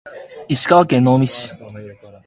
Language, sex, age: Japanese, male, under 19